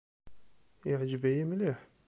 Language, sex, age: Kabyle, male, 30-39